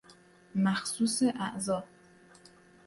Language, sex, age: Persian, female, 19-29